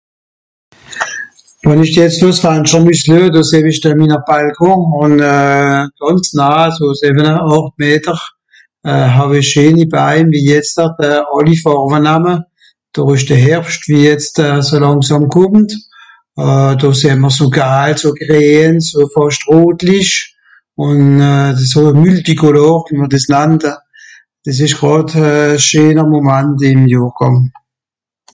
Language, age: Swiss German, 60-69